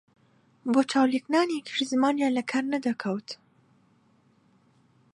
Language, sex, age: Central Kurdish, female, 19-29